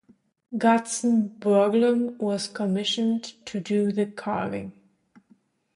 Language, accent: English, United States English